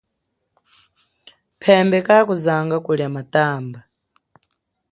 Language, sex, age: Chokwe, female, 19-29